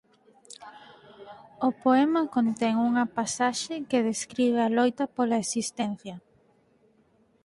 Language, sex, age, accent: Galician, female, 19-29, Normativo (estándar)